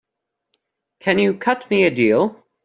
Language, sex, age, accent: English, male, under 19, United States English